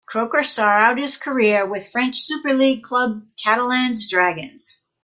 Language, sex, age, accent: English, female, 70-79, United States English